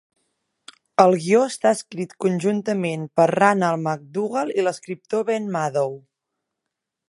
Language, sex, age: Catalan, female, 19-29